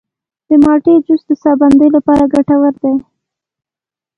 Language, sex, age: Pashto, female, 19-29